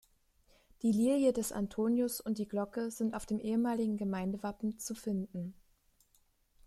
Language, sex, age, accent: German, female, 19-29, Deutschland Deutsch